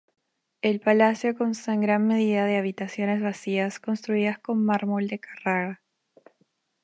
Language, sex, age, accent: Spanish, female, 19-29, Andino-Pacífico: Colombia, Perú, Ecuador, oeste de Bolivia y Venezuela andina